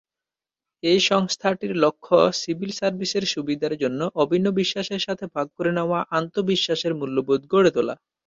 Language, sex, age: Bengali, male, 19-29